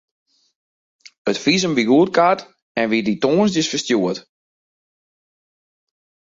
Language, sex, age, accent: Western Frisian, male, 19-29, Wâldfrysk